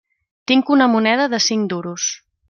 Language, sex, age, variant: Catalan, female, 30-39, Central